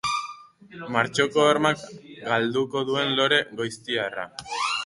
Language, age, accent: Basque, under 19, Erdialdekoa edo Nafarra (Gipuzkoa, Nafarroa)